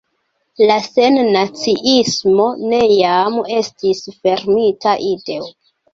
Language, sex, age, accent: Esperanto, female, 19-29, Internacia